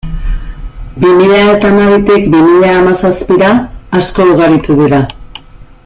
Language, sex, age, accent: Basque, female, 40-49, Erdialdekoa edo Nafarra (Gipuzkoa, Nafarroa)